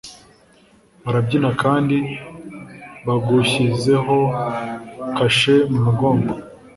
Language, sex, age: Kinyarwanda, male, 19-29